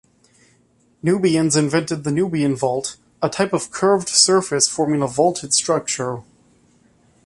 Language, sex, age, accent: English, male, 19-29, United States English